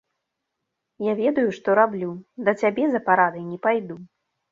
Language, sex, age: Belarusian, female, 30-39